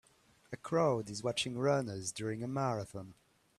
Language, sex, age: English, male, 19-29